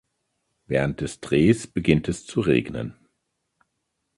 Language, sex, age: German, male, 50-59